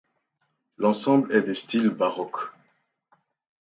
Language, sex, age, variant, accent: French, male, 30-39, Français d'Afrique subsaharienne et des îles africaines, Français de Côte d’Ivoire